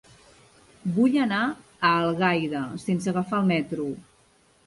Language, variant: Catalan, Central